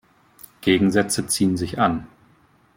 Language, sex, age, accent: German, male, 30-39, Deutschland Deutsch